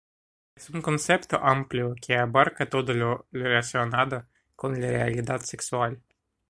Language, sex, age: Spanish, male, 19-29